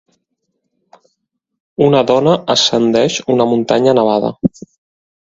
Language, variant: Catalan, Central